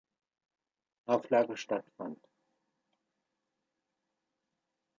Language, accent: German, Deutschland Deutsch